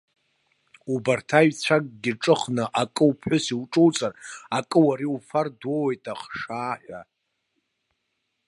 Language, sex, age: Abkhazian, male, 19-29